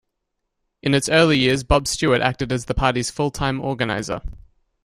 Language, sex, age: English, male, 19-29